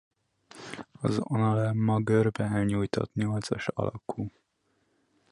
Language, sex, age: Hungarian, male, under 19